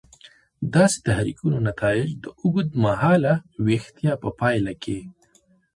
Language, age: Pashto, 30-39